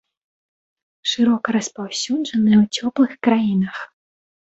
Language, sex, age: Belarusian, female, 19-29